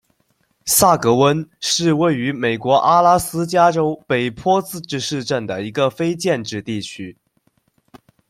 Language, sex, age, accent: Chinese, male, under 19, 出生地：江西省